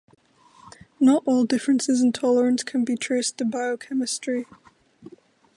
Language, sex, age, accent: English, female, under 19, Irish English